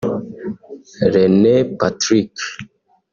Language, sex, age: Kinyarwanda, male, 19-29